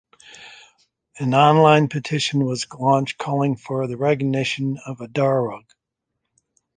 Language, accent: English, United States English